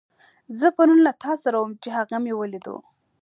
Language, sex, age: Pashto, female, 19-29